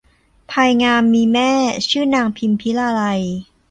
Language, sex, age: Thai, female, 30-39